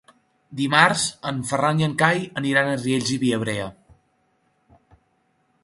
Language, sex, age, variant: Catalan, male, 30-39, Central